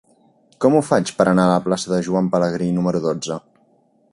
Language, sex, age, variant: Catalan, male, 19-29, Central